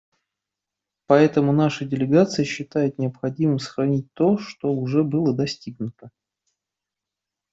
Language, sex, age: Russian, male, 30-39